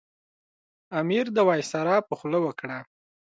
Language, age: Pashto, 19-29